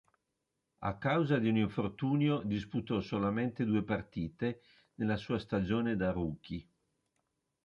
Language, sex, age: Italian, female, 60-69